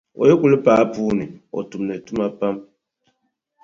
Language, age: Dagbani, 30-39